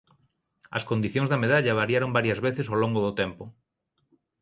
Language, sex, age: Galician, male, 40-49